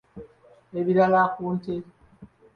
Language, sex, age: Ganda, male, 19-29